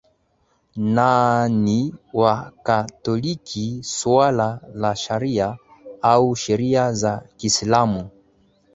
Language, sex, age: Swahili, male, 19-29